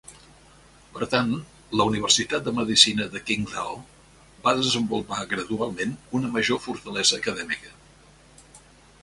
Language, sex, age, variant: Catalan, male, 70-79, Central